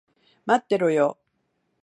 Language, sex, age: Japanese, female, 50-59